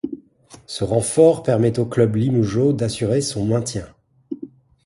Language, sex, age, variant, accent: French, male, 40-49, Français d'Europe, Français de Belgique